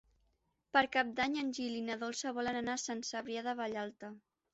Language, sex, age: Catalan, female, under 19